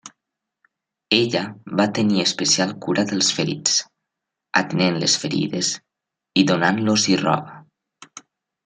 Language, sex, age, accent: Catalan, male, under 19, valencià